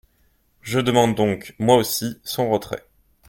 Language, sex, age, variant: French, male, 19-29, Français de métropole